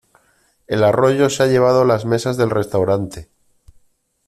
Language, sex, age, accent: Spanish, male, 40-49, España: Norte peninsular (Asturias, Castilla y León, Cantabria, País Vasco, Navarra, Aragón, La Rioja, Guadalajara, Cuenca)